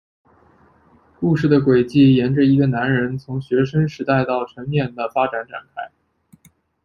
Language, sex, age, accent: Chinese, male, 19-29, 出生地：江苏省